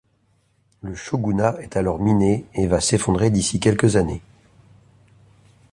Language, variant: French, Français de métropole